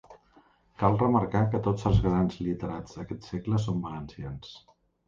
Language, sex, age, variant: Catalan, male, 50-59, Central